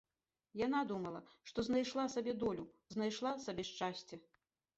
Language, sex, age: Belarusian, female, 50-59